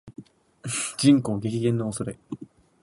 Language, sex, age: Japanese, male, under 19